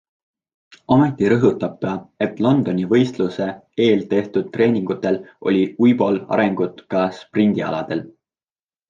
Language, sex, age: Estonian, male, 19-29